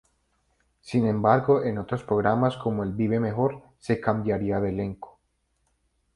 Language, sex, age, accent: Spanish, male, 19-29, Andino-Pacífico: Colombia, Perú, Ecuador, oeste de Bolivia y Venezuela andina